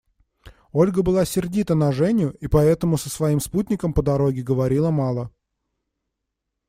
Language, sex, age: Russian, male, 19-29